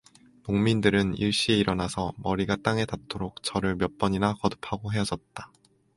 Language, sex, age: Korean, male, 19-29